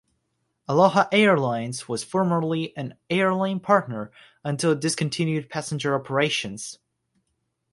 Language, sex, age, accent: English, male, under 19, United States English; England English